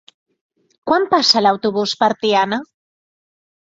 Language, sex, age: Catalan, female, 30-39